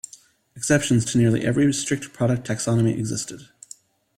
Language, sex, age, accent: English, male, 30-39, United States English